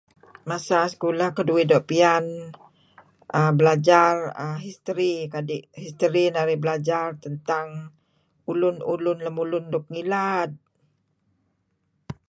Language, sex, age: Kelabit, female, 60-69